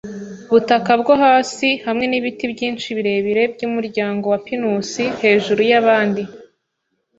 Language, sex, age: Kinyarwanda, female, 19-29